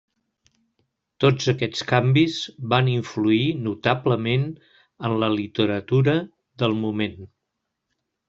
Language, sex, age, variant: Catalan, male, 60-69, Central